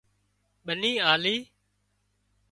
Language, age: Wadiyara Koli, 30-39